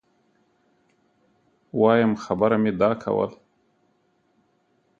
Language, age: Pashto, 50-59